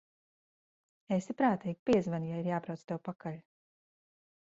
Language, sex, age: Latvian, female, 19-29